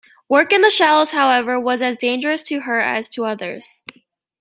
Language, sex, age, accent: English, female, under 19, United States English